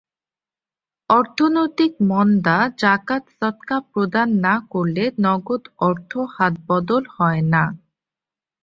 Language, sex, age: Bengali, female, 19-29